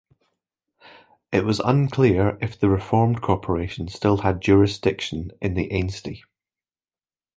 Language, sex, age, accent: English, male, 40-49, Scottish English